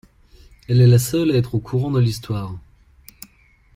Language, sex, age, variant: French, male, 30-39, Français de métropole